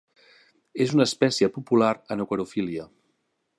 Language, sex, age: Catalan, male, 30-39